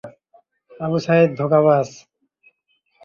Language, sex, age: Bengali, male, 30-39